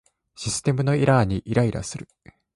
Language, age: Japanese, 19-29